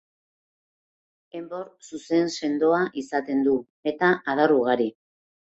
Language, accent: Basque, Mendebalekoa (Araba, Bizkaia, Gipuzkoako mendebaleko herri batzuk)